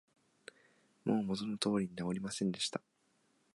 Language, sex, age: Japanese, male, 19-29